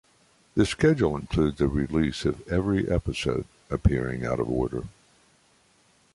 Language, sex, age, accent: English, male, 60-69, United States English